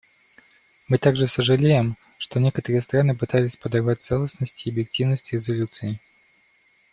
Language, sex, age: Russian, male, 19-29